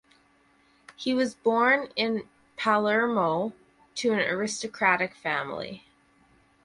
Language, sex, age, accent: English, female, 30-39, Canadian English